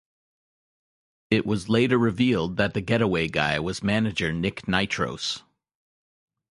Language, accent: English, United States English